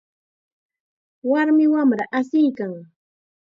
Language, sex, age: Chiquián Ancash Quechua, female, 19-29